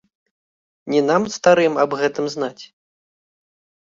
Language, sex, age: Belarusian, male, 30-39